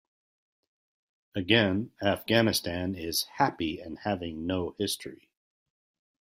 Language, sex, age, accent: English, male, 50-59, United States English